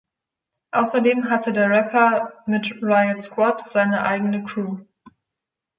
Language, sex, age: German, female, 19-29